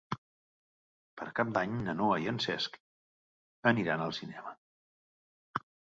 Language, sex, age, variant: Catalan, male, 50-59, Central